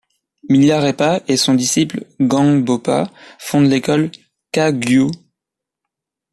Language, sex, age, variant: French, male, under 19, Français de métropole